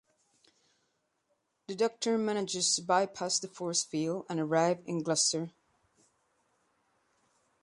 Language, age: English, 40-49